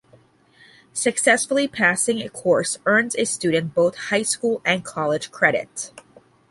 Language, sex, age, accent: English, female, 40-49, United States English